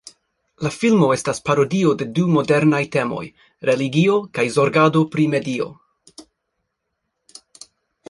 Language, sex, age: Esperanto, male, 30-39